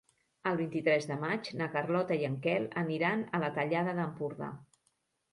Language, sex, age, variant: Catalan, female, 50-59, Central